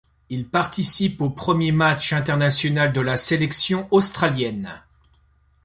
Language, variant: French, Français de métropole